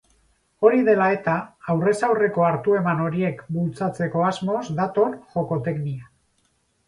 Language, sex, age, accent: Basque, male, 50-59, Mendebalekoa (Araba, Bizkaia, Gipuzkoako mendebaleko herri batzuk)